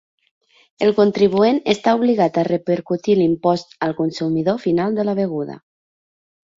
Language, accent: Catalan, central; nord-occidental